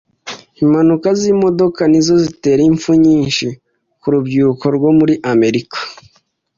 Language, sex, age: Kinyarwanda, male, 19-29